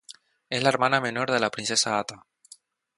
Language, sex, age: Spanish, male, 19-29